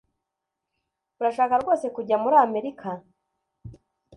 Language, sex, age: Kinyarwanda, female, 19-29